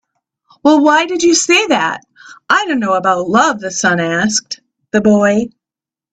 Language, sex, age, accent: English, female, 40-49, United States English